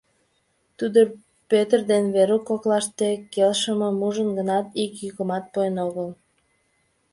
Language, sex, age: Mari, female, 19-29